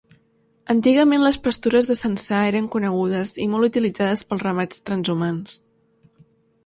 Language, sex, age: Catalan, female, 19-29